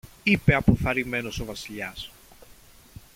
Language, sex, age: Greek, male, 30-39